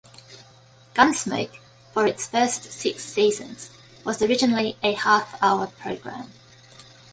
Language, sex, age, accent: English, female, 30-39, Australian English